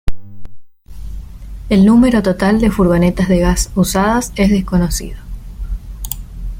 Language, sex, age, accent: Spanish, female, 19-29, Rioplatense: Argentina, Uruguay, este de Bolivia, Paraguay